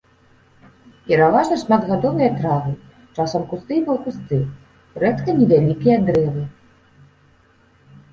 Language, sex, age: Belarusian, female, 19-29